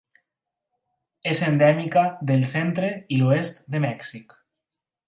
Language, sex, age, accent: Catalan, male, 19-29, valencià